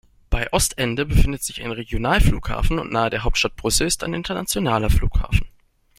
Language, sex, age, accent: German, male, 19-29, Deutschland Deutsch